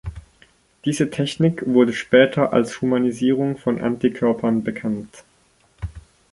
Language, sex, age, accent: German, male, 30-39, Deutschland Deutsch